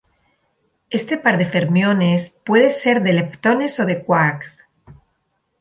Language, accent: Spanish, España: Sur peninsular (Andalucia, Extremadura, Murcia)